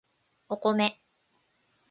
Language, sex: Japanese, female